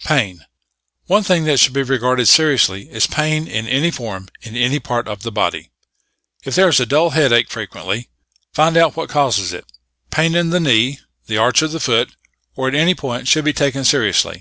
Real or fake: real